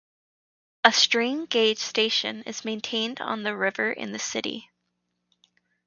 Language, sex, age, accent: English, female, 19-29, United States English; Canadian English